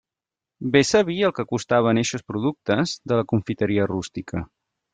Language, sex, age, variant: Catalan, male, 30-39, Central